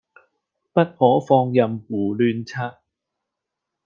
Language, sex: Cantonese, male